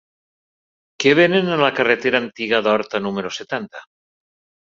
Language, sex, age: Catalan, male, 60-69